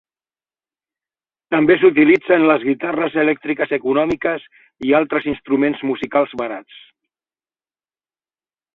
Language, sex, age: Catalan, male, 50-59